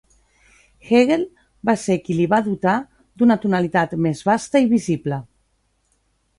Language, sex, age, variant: Catalan, female, 40-49, Central